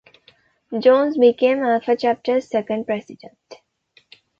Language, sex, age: English, female, 19-29